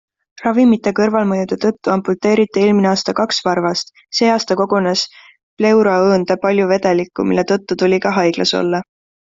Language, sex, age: Estonian, female, 19-29